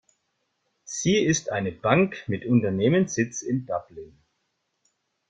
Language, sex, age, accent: German, male, 50-59, Deutschland Deutsch